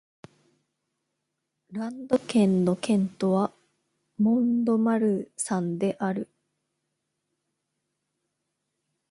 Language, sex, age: Japanese, female, 30-39